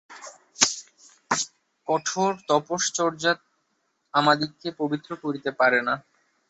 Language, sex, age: Bengali, male, 19-29